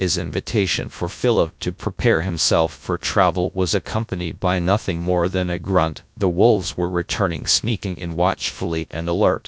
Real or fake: fake